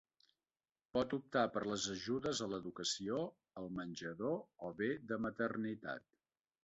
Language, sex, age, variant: Catalan, male, 50-59, Central